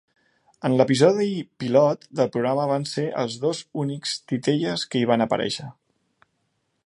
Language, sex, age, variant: Catalan, male, 30-39, Central